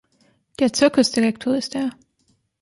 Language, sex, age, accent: German, female, 19-29, Deutschland Deutsch